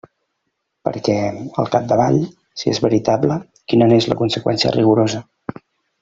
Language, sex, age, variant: Catalan, male, 30-39, Central